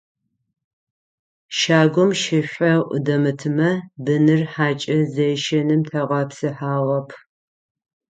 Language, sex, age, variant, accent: Adyghe, female, 50-59, Адыгабзэ (Кирил, пстэумэ зэдыряе), Кıэмгуй (Çemguy)